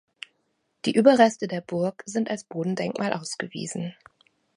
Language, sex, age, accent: German, female, 30-39, Deutschland Deutsch